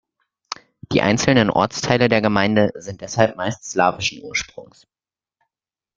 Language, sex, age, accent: German, male, under 19, Deutschland Deutsch